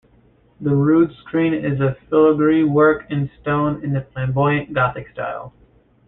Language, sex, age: English, male, 19-29